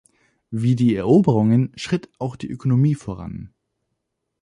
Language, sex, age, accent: German, male, 19-29, Deutschland Deutsch